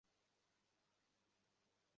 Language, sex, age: Bengali, male, 19-29